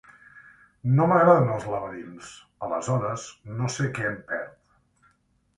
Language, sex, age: Catalan, male, 50-59